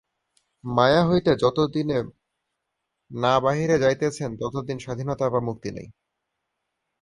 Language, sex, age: Bengali, male, 19-29